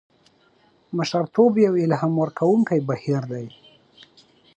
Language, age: Pashto, 30-39